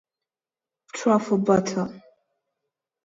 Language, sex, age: Kinyarwanda, female, 19-29